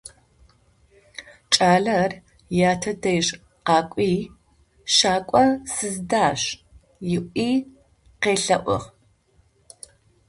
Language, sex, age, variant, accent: Adyghe, female, 50-59, Адыгабзэ (Кирил, пстэумэ зэдыряе), Бжъэдыгъу (Bjeduğ)